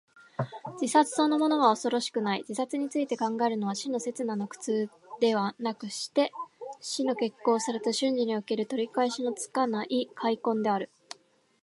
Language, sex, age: Japanese, female, 19-29